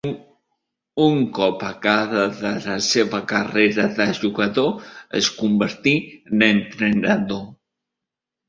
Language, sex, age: Catalan, male, 40-49